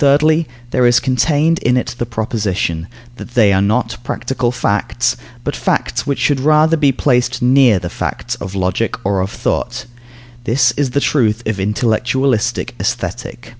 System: none